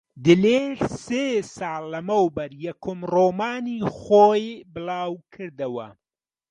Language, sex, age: Central Kurdish, male, 40-49